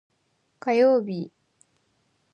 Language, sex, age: Japanese, female, 19-29